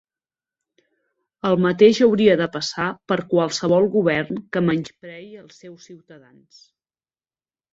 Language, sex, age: Catalan, female, 40-49